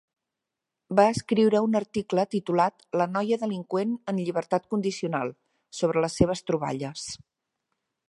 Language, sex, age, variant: Catalan, female, 50-59, Central